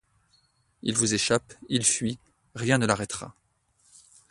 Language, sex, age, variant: French, male, 30-39, Français de métropole